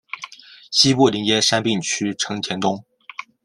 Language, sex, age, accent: Chinese, male, 19-29, 出生地：江苏省